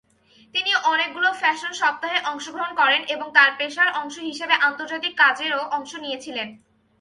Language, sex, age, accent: Bengali, female, 19-29, Bangla